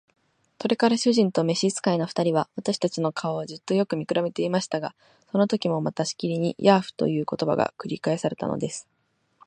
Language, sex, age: Japanese, female, 19-29